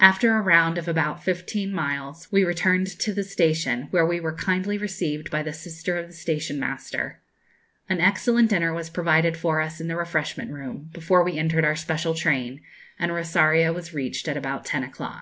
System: none